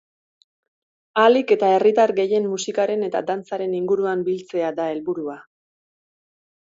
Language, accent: Basque, Erdialdekoa edo Nafarra (Gipuzkoa, Nafarroa)